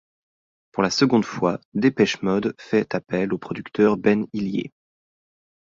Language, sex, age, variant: French, male, 30-39, Français de métropole